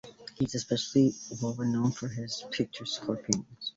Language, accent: English, Canadian English